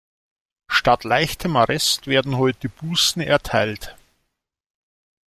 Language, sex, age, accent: German, male, 50-59, Deutschland Deutsch